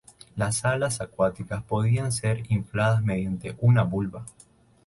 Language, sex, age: Spanish, male, 19-29